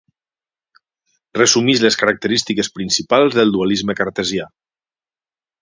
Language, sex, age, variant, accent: Catalan, male, 40-49, Valencià septentrional, valencià